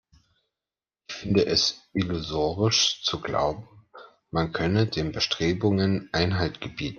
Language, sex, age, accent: German, male, 30-39, Deutschland Deutsch